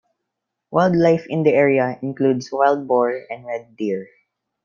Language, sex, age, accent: English, male, under 19, Filipino